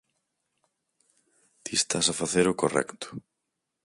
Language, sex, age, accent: Galician, male, 19-29, Central (gheada)